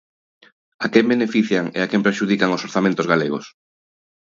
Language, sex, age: Galician, male, 30-39